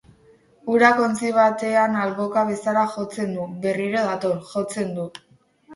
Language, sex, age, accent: Basque, female, under 19, Mendebalekoa (Araba, Bizkaia, Gipuzkoako mendebaleko herri batzuk)